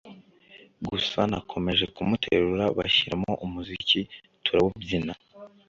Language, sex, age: Kinyarwanda, male, under 19